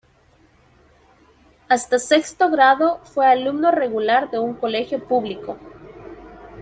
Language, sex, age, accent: Spanish, female, 19-29, América central